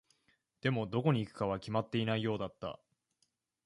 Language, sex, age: Japanese, male, 19-29